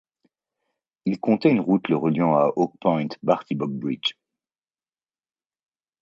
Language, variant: French, Français de métropole